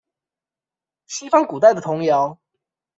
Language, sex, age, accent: Chinese, male, 30-39, 出生地：臺北市